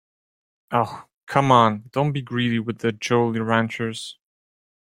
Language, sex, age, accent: English, male, 19-29, United States English